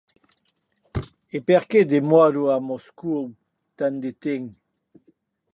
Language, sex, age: Occitan, male, 60-69